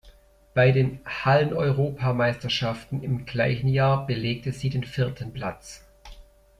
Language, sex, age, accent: German, male, 30-39, Deutschland Deutsch